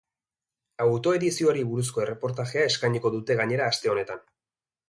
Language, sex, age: Basque, male, 19-29